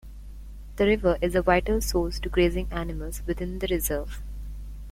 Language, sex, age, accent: English, female, 19-29, United States English